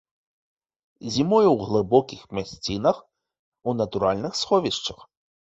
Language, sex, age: Belarusian, male, 30-39